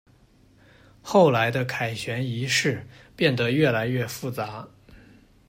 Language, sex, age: Chinese, male, 19-29